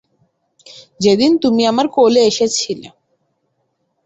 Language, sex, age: Bengali, female, 19-29